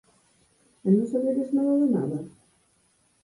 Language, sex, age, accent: Galician, female, 30-39, Normativo (estándar)